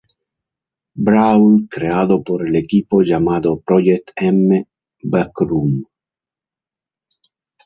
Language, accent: Spanish, España: Centro-Sur peninsular (Madrid, Toledo, Castilla-La Mancha)